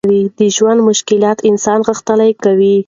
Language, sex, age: Pashto, female, 19-29